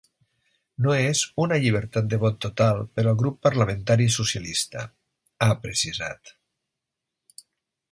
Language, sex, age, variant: Catalan, male, 50-59, Nord-Occidental